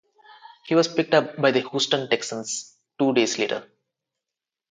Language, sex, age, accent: English, male, 19-29, India and South Asia (India, Pakistan, Sri Lanka)